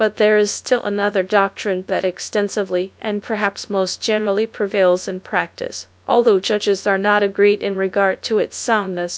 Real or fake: fake